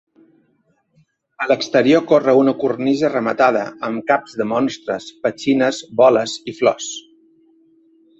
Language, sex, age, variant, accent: Catalan, male, 50-59, Balear, menorquí